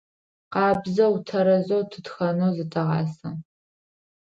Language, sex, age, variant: Adyghe, female, 19-29, Адыгабзэ (Кирил, пстэумэ зэдыряе)